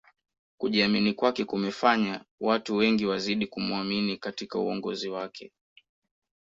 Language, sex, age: Swahili, male, 19-29